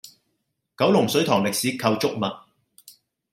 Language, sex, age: Cantonese, male, 30-39